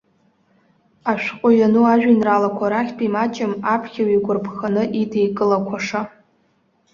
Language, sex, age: Abkhazian, female, under 19